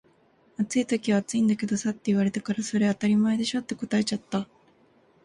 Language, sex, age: Japanese, female, 19-29